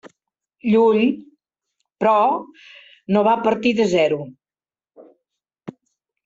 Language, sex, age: Catalan, male, 40-49